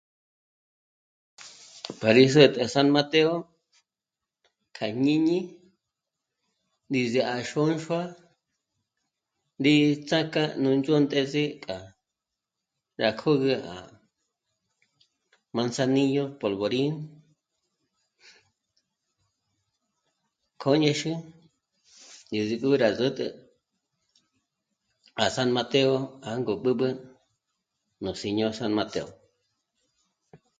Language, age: Michoacán Mazahua, 19-29